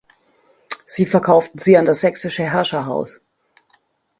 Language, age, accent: German, 40-49, Deutschland Deutsch